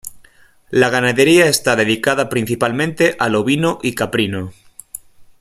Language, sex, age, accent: Spanish, male, 30-39, España: Norte peninsular (Asturias, Castilla y León, Cantabria, País Vasco, Navarra, Aragón, La Rioja, Guadalajara, Cuenca)